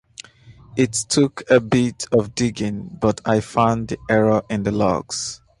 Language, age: English, 30-39